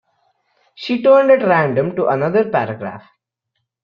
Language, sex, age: English, male, under 19